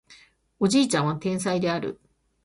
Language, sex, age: Japanese, female, 50-59